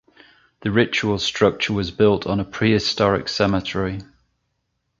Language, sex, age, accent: English, male, 50-59, England English